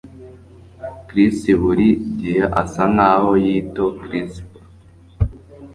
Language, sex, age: Kinyarwanda, male, under 19